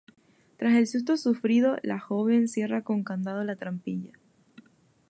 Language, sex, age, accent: Spanish, female, 19-29, España: Islas Canarias